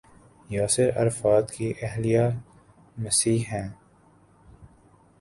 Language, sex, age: Urdu, male, 19-29